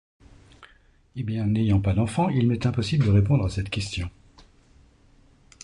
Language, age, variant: French, 70-79, Français de métropole